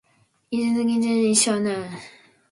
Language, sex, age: English, female, 19-29